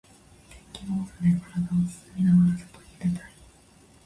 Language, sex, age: Japanese, female, 19-29